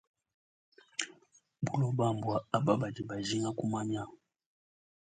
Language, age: Luba-Lulua, 19-29